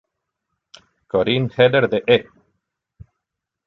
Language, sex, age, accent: Spanish, male, 40-49, España: Sur peninsular (Andalucia, Extremadura, Murcia)